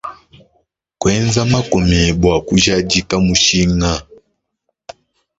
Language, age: Luba-Lulua, 19-29